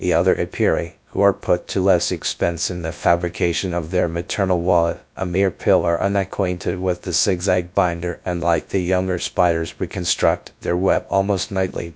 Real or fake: fake